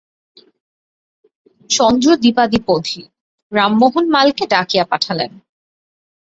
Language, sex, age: Bengali, female, 19-29